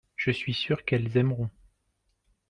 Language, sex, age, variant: French, male, 30-39, Français de métropole